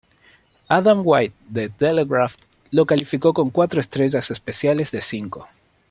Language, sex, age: Spanish, male, 19-29